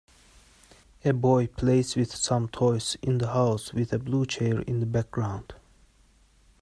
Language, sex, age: English, male, 19-29